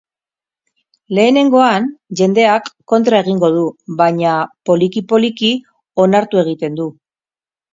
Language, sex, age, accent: Basque, female, 50-59, Mendebalekoa (Araba, Bizkaia, Gipuzkoako mendebaleko herri batzuk)